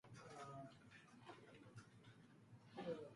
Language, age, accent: Chinese, 19-29, 出生地：北京市